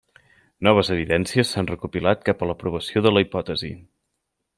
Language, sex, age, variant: Catalan, male, 30-39, Central